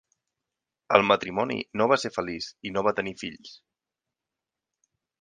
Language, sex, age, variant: Catalan, male, 30-39, Central